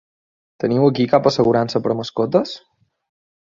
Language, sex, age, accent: Catalan, male, 19-29, Oriental